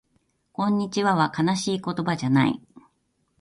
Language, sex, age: Japanese, female, 50-59